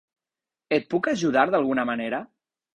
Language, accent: Catalan, valencià